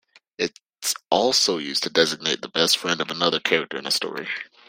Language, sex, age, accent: English, male, 19-29, United States English